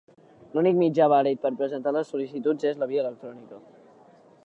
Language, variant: Catalan, Central